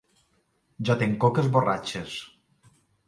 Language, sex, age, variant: Catalan, male, 50-59, Balear